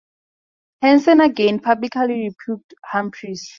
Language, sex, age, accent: English, female, under 19, Southern African (South Africa, Zimbabwe, Namibia)